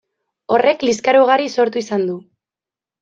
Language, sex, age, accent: Basque, female, 19-29, Mendebalekoa (Araba, Bizkaia, Gipuzkoako mendebaleko herri batzuk)